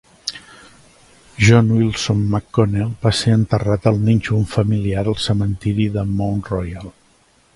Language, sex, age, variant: Catalan, male, 60-69, Central